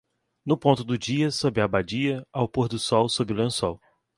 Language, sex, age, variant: Portuguese, male, 19-29, Portuguese (Brasil)